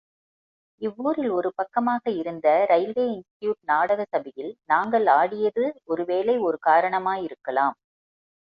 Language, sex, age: Tamil, female, 50-59